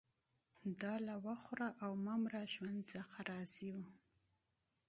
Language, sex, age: Pashto, female, 30-39